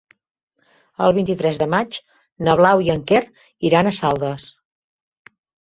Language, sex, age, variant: Catalan, female, 30-39, Central